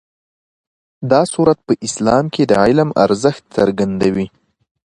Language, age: Pashto, 19-29